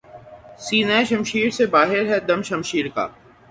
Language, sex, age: Urdu, male, 19-29